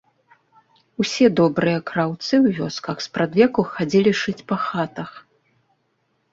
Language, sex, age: Belarusian, female, 50-59